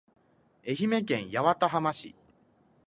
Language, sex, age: Japanese, male, 19-29